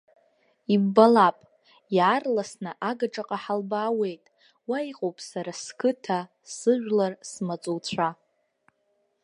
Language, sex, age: Abkhazian, female, 19-29